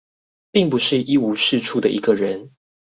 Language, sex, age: Chinese, male, 19-29